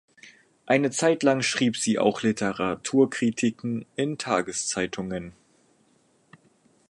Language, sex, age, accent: German, male, 19-29, Deutschland Deutsch